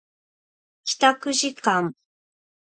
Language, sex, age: Japanese, female, 40-49